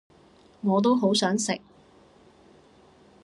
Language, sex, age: Cantonese, female, 19-29